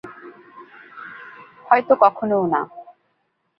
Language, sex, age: Bengali, female, 19-29